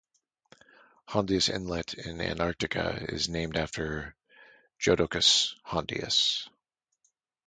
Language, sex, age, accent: English, male, 30-39, United States English